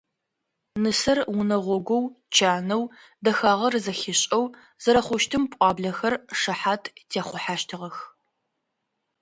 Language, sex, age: Adyghe, female, 19-29